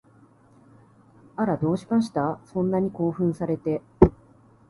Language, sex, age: Japanese, female, 40-49